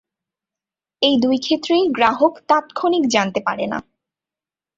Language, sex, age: Bengali, female, 19-29